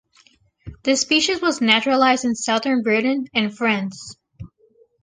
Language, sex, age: English, female, under 19